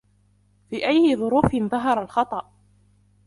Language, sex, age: Arabic, female, under 19